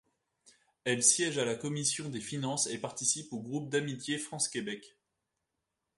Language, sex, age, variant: French, male, 19-29, Français de métropole